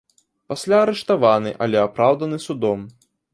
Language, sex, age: Belarusian, male, 19-29